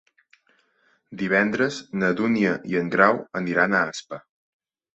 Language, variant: Catalan, Central